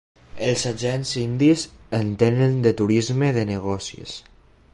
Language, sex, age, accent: Catalan, male, under 19, valencià